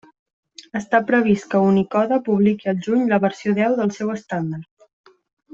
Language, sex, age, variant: Catalan, female, 19-29, Central